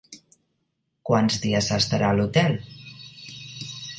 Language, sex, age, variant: Catalan, female, 40-49, Central